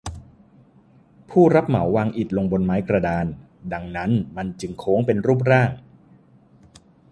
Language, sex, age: Thai, male, 40-49